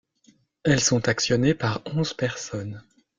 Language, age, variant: French, 40-49, Français de métropole